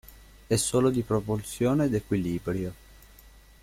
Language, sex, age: Italian, male, 19-29